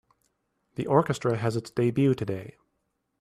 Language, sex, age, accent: English, male, 30-39, United States English